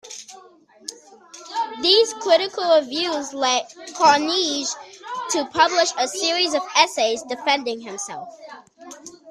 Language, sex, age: English, male, under 19